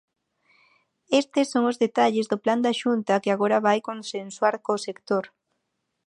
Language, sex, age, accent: Galician, female, 19-29, Oriental (común en zona oriental)